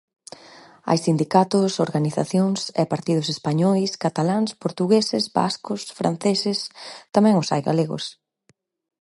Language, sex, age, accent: Galician, female, 30-39, Normativo (estándar)